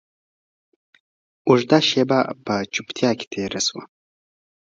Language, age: Pashto, 19-29